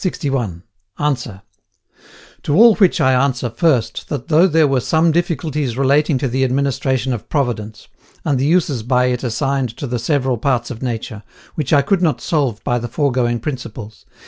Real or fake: real